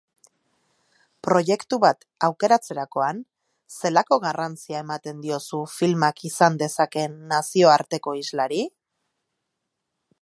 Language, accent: Basque, Erdialdekoa edo Nafarra (Gipuzkoa, Nafarroa)